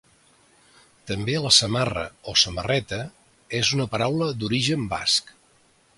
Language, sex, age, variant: Catalan, male, 60-69, Central